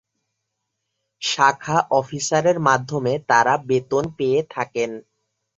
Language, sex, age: Bengali, male, 19-29